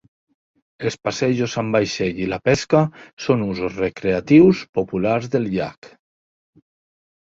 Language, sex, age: Catalan, male, 40-49